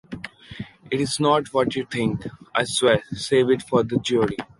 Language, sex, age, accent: English, male, 19-29, India and South Asia (India, Pakistan, Sri Lanka)